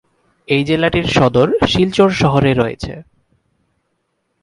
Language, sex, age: Bengali, male, 19-29